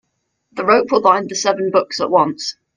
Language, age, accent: English, 19-29, England English